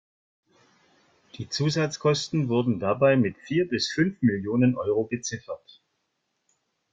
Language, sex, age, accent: German, male, 50-59, Deutschland Deutsch